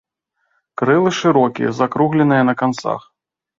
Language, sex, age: Belarusian, male, 30-39